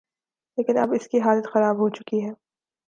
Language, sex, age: Urdu, female, 19-29